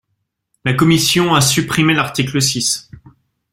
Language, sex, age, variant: French, male, 30-39, Français de métropole